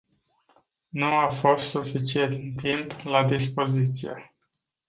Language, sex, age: Romanian, male, 40-49